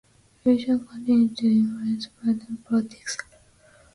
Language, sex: English, female